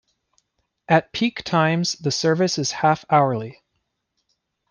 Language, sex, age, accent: English, male, 30-39, Canadian English